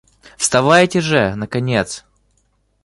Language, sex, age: Russian, male, 19-29